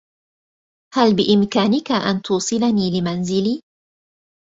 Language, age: Arabic, 30-39